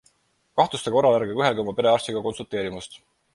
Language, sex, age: Estonian, male, 30-39